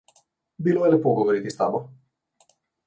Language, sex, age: Slovenian, male, 19-29